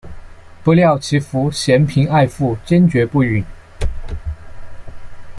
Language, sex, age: Chinese, male, 19-29